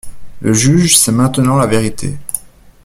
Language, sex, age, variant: French, male, 19-29, Français de métropole